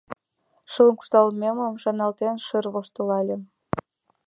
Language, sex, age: Mari, female, under 19